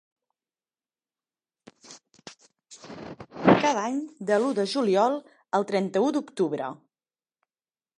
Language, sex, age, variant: Catalan, female, 40-49, Central